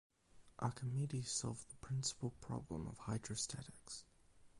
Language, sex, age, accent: English, male, under 19, Australian English; England English; New Zealand English